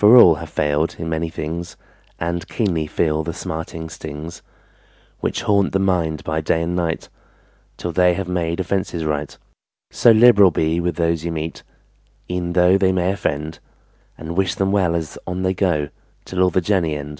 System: none